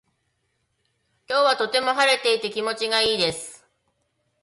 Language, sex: Japanese, female